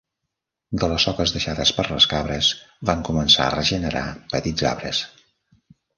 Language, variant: Catalan, Central